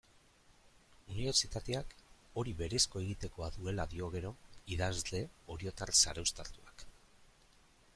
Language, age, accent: Basque, 50-59, Erdialdekoa edo Nafarra (Gipuzkoa, Nafarroa)